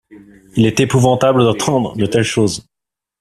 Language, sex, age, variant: French, male, 30-39, Français de métropole